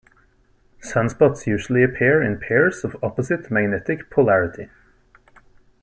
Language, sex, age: English, male, 19-29